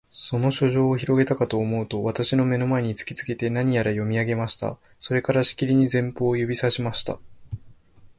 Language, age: Japanese, 19-29